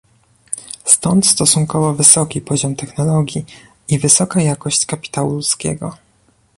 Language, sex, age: Polish, male, 19-29